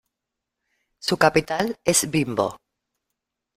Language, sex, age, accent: Spanish, female, 50-59, España: Sur peninsular (Andalucia, Extremadura, Murcia)